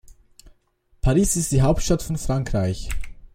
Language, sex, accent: German, male, Schweizerdeutsch